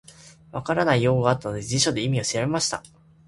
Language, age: Japanese, 19-29